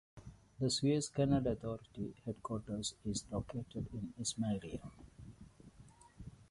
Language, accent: English, India and South Asia (India, Pakistan, Sri Lanka)